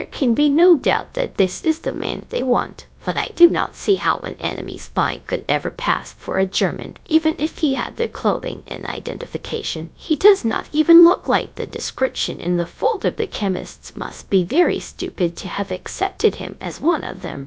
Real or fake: fake